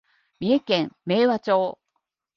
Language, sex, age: Japanese, female, 40-49